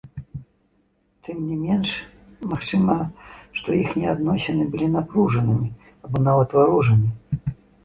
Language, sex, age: Belarusian, male, 50-59